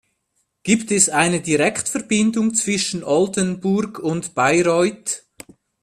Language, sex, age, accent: German, male, 40-49, Schweizerdeutsch